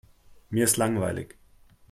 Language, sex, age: German, male, 30-39